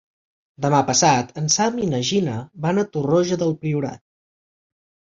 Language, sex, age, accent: Catalan, male, 19-29, central; septentrional